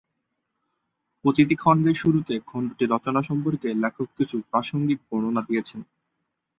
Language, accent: Bengali, Native